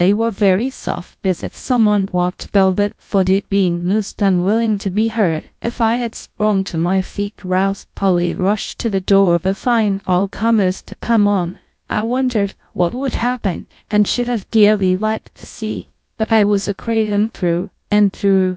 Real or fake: fake